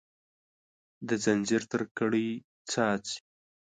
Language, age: Pashto, 19-29